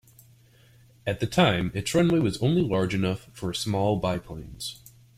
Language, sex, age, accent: English, male, 19-29, United States English